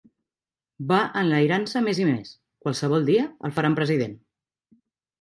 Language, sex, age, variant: Catalan, female, 40-49, Central